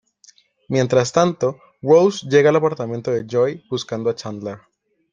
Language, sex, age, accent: Spanish, male, 19-29, Andino-Pacífico: Colombia, Perú, Ecuador, oeste de Bolivia y Venezuela andina